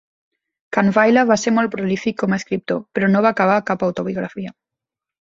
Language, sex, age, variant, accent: Catalan, female, 19-29, Nord-Occidental, Tortosí